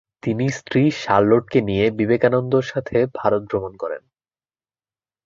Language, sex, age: Bengali, male, under 19